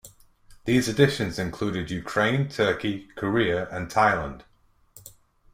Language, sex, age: English, male, 19-29